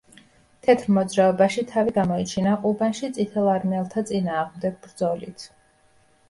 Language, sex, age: Georgian, female, 30-39